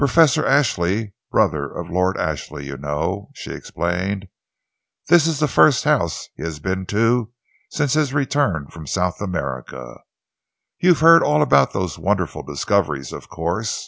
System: none